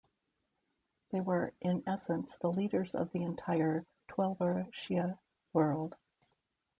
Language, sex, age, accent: English, female, 60-69, United States English